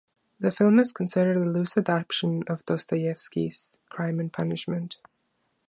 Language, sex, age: English, female, 19-29